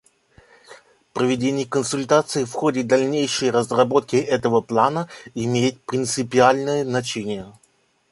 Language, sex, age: Russian, male, 19-29